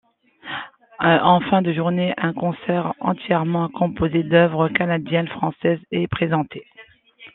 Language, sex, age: French, female, 40-49